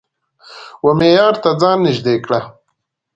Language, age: Pashto, 19-29